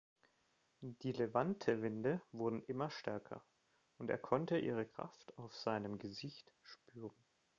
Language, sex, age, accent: German, male, 30-39, Deutschland Deutsch